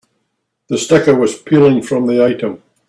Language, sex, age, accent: English, male, 50-59, Scottish English